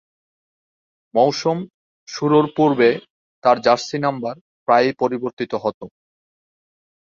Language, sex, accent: Bengali, male, প্রমিত বাংলা